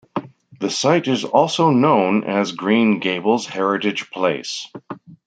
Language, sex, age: English, male, 60-69